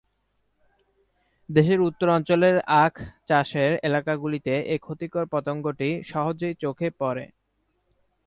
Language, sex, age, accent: Bengali, male, 19-29, Standard Bengali